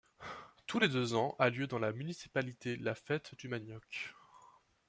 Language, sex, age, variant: French, male, 19-29, Français de métropole